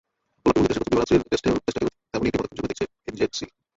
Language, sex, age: Bengali, male, 19-29